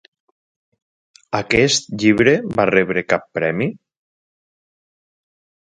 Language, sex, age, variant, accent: Catalan, male, 40-49, Valencià central, valencià; apitxat